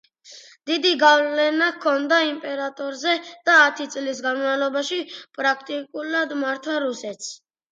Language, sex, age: Georgian, female, 50-59